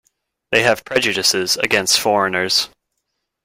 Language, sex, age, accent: English, male, 19-29, United States English